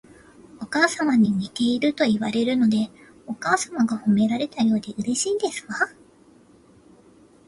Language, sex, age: Japanese, female, 30-39